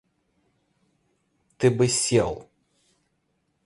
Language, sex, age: Russian, male, 19-29